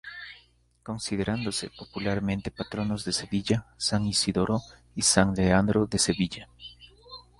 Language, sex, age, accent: Spanish, male, 30-39, Andino-Pacífico: Colombia, Perú, Ecuador, oeste de Bolivia y Venezuela andina